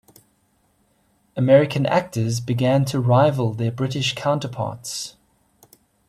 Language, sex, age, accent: English, male, 40-49, Southern African (South Africa, Zimbabwe, Namibia)